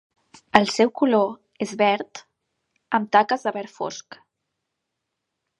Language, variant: Catalan, Central